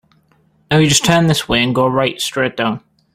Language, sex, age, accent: English, male, 19-29, England English